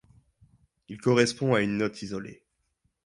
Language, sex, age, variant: French, male, 19-29, Français de métropole